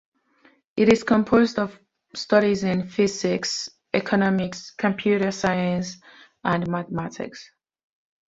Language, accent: English, United States English